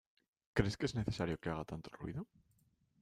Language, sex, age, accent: Spanish, male, 19-29, España: Centro-Sur peninsular (Madrid, Toledo, Castilla-La Mancha)